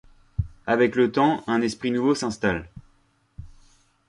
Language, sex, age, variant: French, male, 30-39, Français de métropole